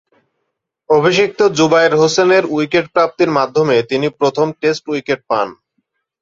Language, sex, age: Bengali, male, 19-29